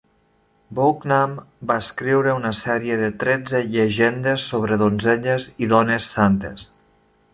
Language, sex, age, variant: Catalan, male, 30-39, Nord-Occidental